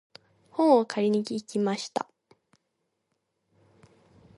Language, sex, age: Japanese, female, 19-29